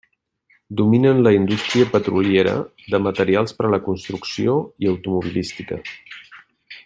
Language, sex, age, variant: Catalan, male, 40-49, Central